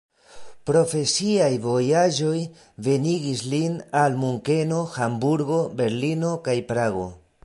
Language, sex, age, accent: Esperanto, male, 40-49, Internacia